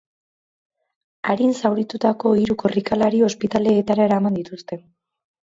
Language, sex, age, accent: Basque, female, 19-29, Mendebalekoa (Araba, Bizkaia, Gipuzkoako mendebaleko herri batzuk)